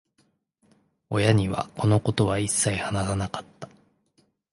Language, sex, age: Japanese, male, 19-29